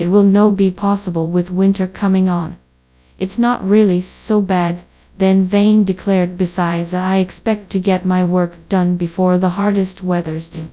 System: TTS, FastPitch